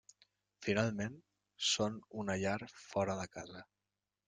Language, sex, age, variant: Catalan, male, 30-39, Central